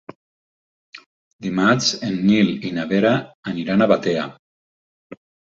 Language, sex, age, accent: Catalan, male, 50-59, valencià